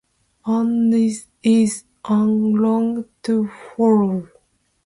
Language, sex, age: English, female, 30-39